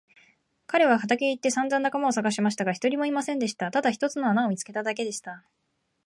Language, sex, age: Japanese, female, 19-29